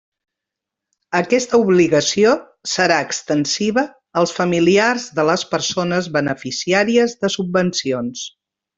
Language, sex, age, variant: Catalan, female, 50-59, Central